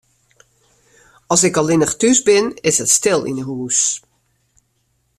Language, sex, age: Western Frisian, female, 60-69